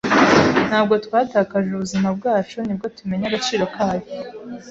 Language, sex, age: Kinyarwanda, female, 19-29